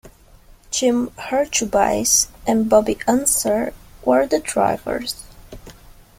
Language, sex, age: English, female, 19-29